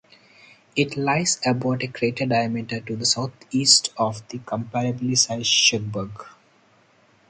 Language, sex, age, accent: English, male, 30-39, India and South Asia (India, Pakistan, Sri Lanka); Singaporean English